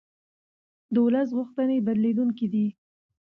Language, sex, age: Pashto, female, 19-29